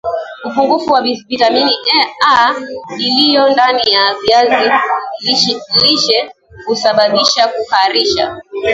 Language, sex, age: Swahili, female, 19-29